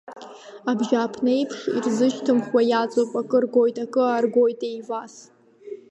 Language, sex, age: Abkhazian, female, under 19